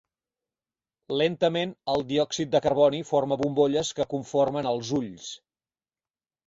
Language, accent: Catalan, nord-oriental